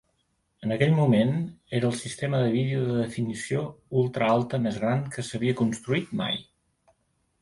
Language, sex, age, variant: Catalan, male, 50-59, Central